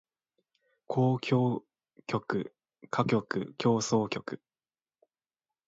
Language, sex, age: Japanese, male, 19-29